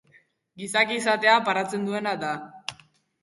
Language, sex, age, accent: Basque, female, 90+, Erdialdekoa edo Nafarra (Gipuzkoa, Nafarroa)